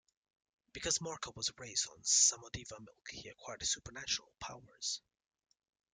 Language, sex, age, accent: English, male, 19-29, United States English